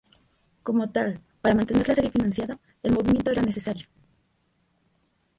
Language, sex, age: Spanish, female, 30-39